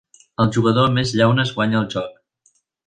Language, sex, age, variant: Catalan, male, 19-29, Central